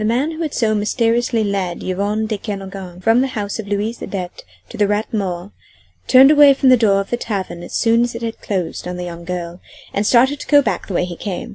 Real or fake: real